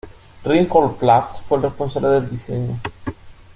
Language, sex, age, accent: Spanish, male, 40-49, España: Sur peninsular (Andalucia, Extremadura, Murcia)